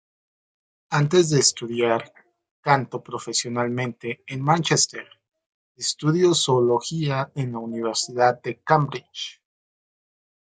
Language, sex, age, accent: Spanish, male, 40-49, México